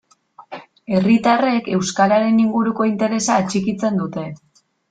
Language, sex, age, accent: Basque, female, 19-29, Mendebalekoa (Araba, Bizkaia, Gipuzkoako mendebaleko herri batzuk)